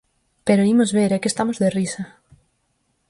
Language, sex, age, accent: Galician, female, 19-29, Oriental (común en zona oriental)